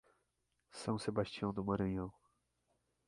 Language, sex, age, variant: Portuguese, male, 30-39, Portuguese (Brasil)